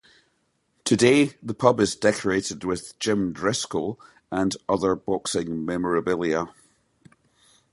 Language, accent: English, Scottish English